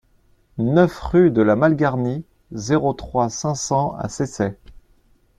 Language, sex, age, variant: French, male, 19-29, Français de métropole